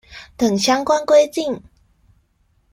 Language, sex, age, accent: Chinese, female, 19-29, 出生地：臺北市